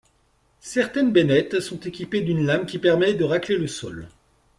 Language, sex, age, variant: French, male, 40-49, Français de métropole